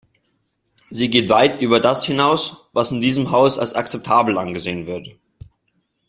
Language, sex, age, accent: German, male, 19-29, Österreichisches Deutsch